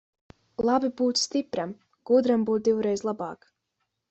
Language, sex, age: Latvian, female, under 19